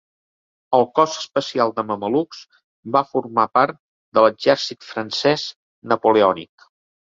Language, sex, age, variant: Catalan, male, 60-69, Central